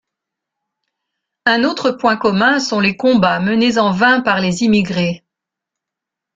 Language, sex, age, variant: French, female, 60-69, Français de métropole